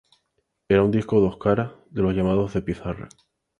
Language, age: Spanish, 19-29